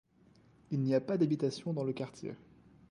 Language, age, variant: French, 19-29, Français de métropole